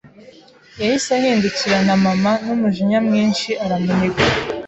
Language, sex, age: Kinyarwanda, female, 19-29